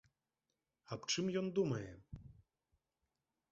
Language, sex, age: Belarusian, male, 19-29